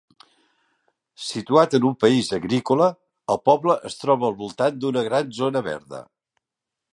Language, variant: Catalan, Central